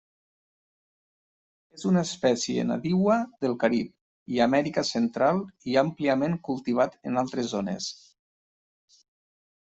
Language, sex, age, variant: Catalan, male, 40-49, Nord-Occidental